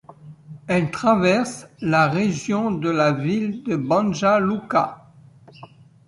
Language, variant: French, Français de métropole